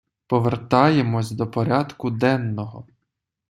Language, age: Ukrainian, 19-29